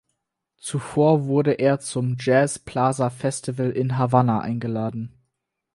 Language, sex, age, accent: German, male, 19-29, Deutschland Deutsch